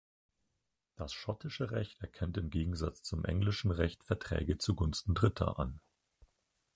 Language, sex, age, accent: German, male, 19-29, Deutschland Deutsch